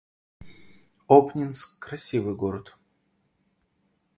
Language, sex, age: Russian, male, 19-29